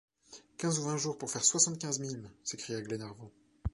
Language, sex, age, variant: French, male, 19-29, Français de métropole